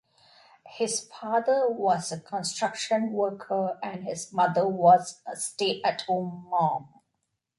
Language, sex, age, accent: English, female, 40-49, India and South Asia (India, Pakistan, Sri Lanka)